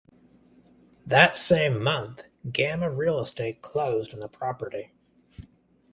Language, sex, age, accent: English, male, 30-39, United States English